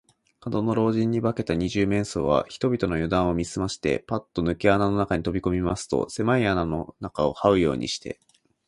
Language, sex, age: Japanese, male, 19-29